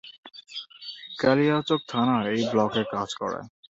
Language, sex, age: Bengali, male, under 19